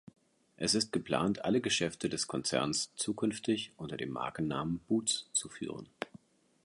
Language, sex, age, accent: German, male, 40-49, Deutschland Deutsch